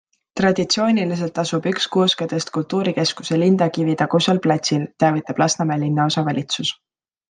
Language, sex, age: Estonian, female, 19-29